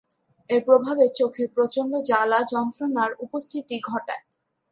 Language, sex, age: Bengali, female, under 19